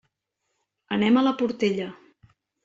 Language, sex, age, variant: Catalan, female, 50-59, Central